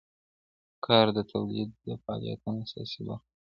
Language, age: Pashto, 19-29